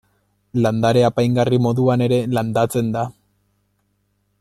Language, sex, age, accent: Basque, male, 19-29, Mendebalekoa (Araba, Bizkaia, Gipuzkoako mendebaleko herri batzuk)